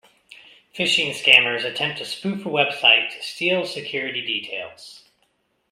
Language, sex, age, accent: English, male, 30-39, United States English